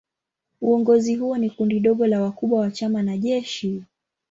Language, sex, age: Swahili, female, 19-29